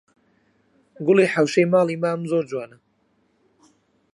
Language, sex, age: Central Kurdish, male, 19-29